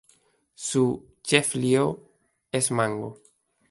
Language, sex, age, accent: Spanish, male, 19-29, España: Islas Canarias